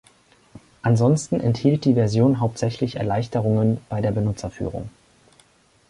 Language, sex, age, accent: German, male, 19-29, Deutschland Deutsch